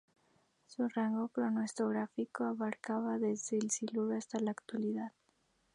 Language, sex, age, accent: Spanish, female, 19-29, México